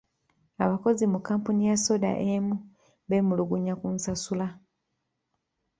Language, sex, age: Ganda, female, 19-29